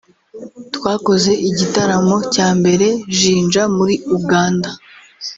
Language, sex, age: Kinyarwanda, female, under 19